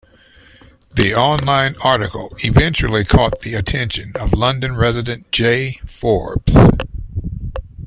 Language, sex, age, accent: English, male, 60-69, United States English